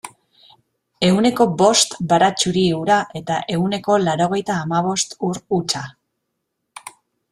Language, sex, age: Basque, female, 30-39